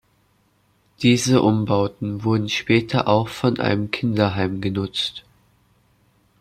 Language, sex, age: German, male, under 19